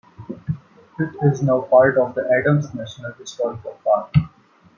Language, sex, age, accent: English, male, 19-29, India and South Asia (India, Pakistan, Sri Lanka)